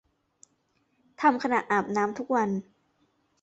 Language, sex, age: Thai, female, 19-29